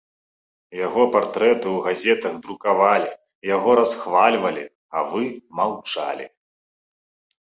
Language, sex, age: Belarusian, male, 30-39